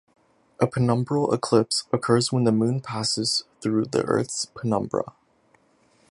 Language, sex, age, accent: English, male, 19-29, Canadian English